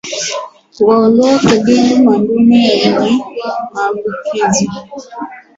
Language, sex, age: Swahili, female, 19-29